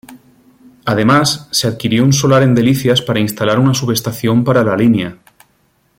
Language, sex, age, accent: Spanish, male, 40-49, España: Sur peninsular (Andalucia, Extremadura, Murcia)